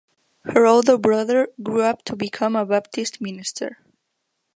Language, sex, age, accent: English, female, under 19, United States English